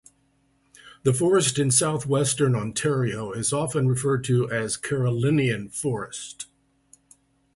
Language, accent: English, United States English